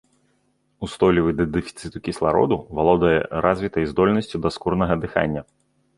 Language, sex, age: Belarusian, male, 30-39